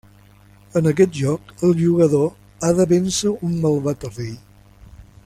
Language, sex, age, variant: Catalan, male, 60-69, Central